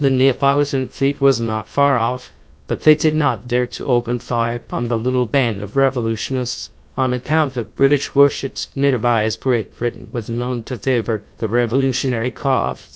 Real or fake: fake